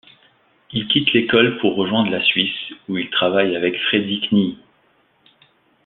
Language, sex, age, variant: French, male, 30-39, Français de métropole